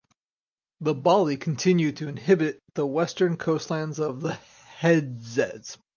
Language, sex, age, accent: English, male, 30-39, United States English